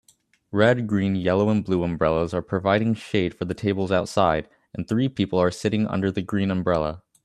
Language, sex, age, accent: English, male, 19-29, United States English